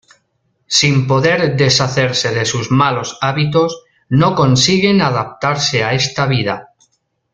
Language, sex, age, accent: Spanish, male, 40-49, España: Centro-Sur peninsular (Madrid, Toledo, Castilla-La Mancha)